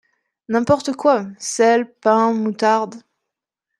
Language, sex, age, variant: French, female, 30-39, Français de métropole